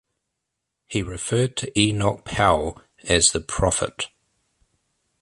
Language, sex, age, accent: English, male, 40-49, New Zealand English